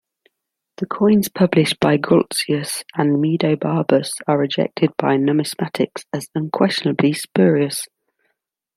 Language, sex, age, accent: English, female, 30-39, England English